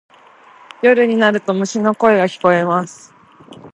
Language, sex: Japanese, female